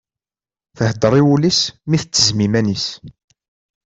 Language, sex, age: Kabyle, male, 30-39